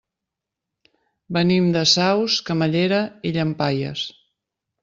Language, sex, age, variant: Catalan, female, 50-59, Central